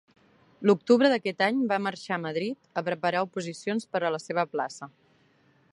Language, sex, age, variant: Catalan, female, 19-29, Central